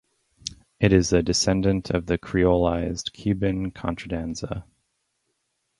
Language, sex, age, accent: English, male, 30-39, United States English